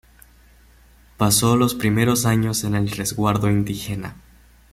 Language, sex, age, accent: Spanish, male, under 19, Caribe: Cuba, Venezuela, Puerto Rico, República Dominicana, Panamá, Colombia caribeña, México caribeño, Costa del golfo de México